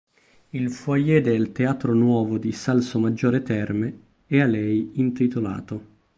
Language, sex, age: Italian, male, 19-29